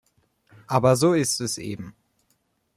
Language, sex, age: German, male, under 19